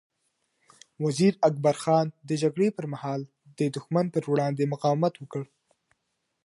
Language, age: Pashto, 19-29